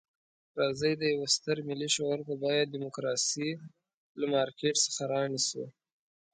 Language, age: Pashto, 19-29